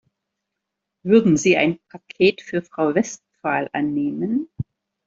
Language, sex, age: German, female, 60-69